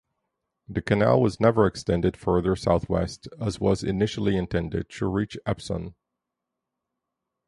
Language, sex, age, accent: English, male, 40-49, United States English